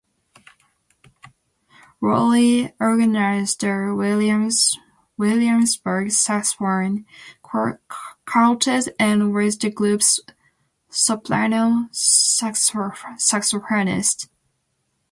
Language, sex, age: English, female, 19-29